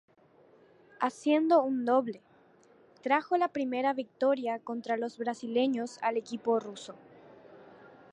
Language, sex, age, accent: Spanish, female, under 19, Rioplatense: Argentina, Uruguay, este de Bolivia, Paraguay